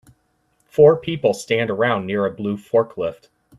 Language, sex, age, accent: English, male, 19-29, United States English